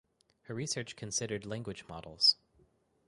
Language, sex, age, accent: English, male, 30-39, United States English